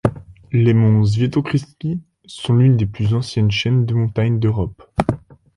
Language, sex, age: French, male, 19-29